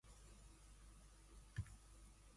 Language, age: English, 19-29